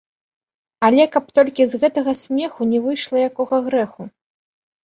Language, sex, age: Belarusian, female, 19-29